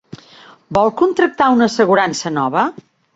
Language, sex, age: Catalan, female, 60-69